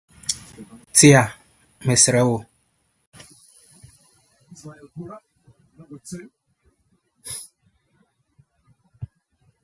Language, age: Akan, 30-39